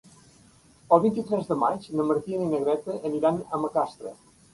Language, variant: Catalan, Central